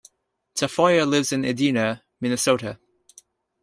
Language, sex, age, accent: English, male, 19-29, Canadian English